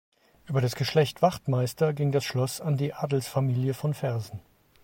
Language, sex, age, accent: German, male, 40-49, Deutschland Deutsch